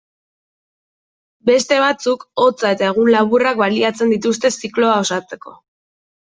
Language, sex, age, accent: Basque, female, 19-29, Mendebalekoa (Araba, Bizkaia, Gipuzkoako mendebaleko herri batzuk)